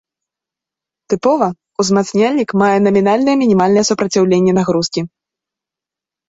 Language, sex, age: Belarusian, female, 19-29